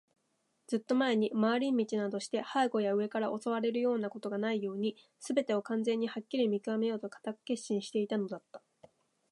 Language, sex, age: Japanese, female, 19-29